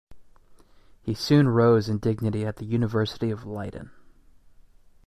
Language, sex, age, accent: English, male, 19-29, United States English